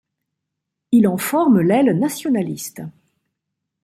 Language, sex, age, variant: French, female, 50-59, Français de métropole